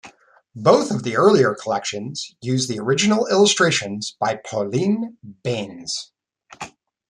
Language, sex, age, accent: English, male, 40-49, Canadian English